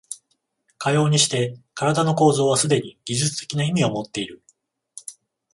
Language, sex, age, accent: Japanese, male, 40-49, 関西